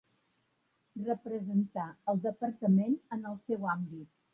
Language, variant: Catalan, Central